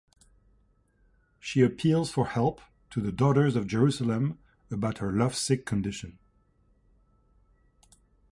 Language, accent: English, United States English